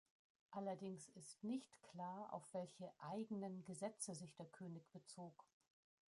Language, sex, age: German, female, 50-59